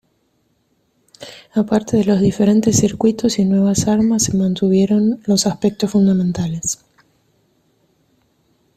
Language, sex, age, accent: Spanish, female, 40-49, Rioplatense: Argentina, Uruguay, este de Bolivia, Paraguay